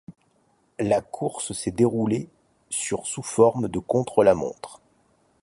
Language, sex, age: French, male, 40-49